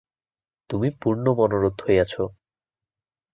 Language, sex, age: Bengali, male, under 19